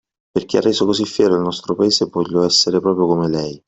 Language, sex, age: Italian, male, 40-49